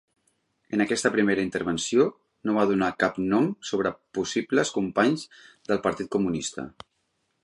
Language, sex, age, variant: Catalan, male, 40-49, Central